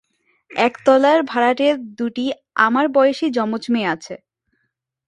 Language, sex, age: Bengali, female, 19-29